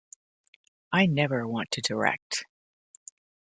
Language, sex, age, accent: English, female, 60-69, Canadian English